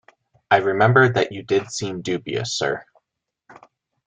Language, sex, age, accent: English, male, 19-29, United States English